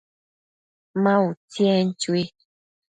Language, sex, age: Matsés, female, 30-39